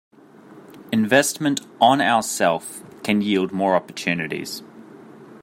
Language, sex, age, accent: English, male, 19-29, Australian English